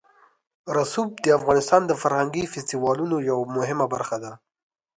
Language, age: Pashto, 19-29